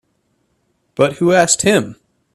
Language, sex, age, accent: English, male, 19-29, United States English